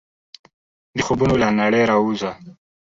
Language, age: Pashto, 30-39